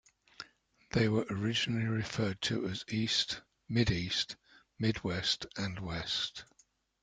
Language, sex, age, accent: English, male, 70-79, England English